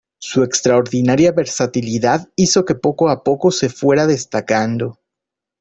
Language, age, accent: Spanish, 30-39, México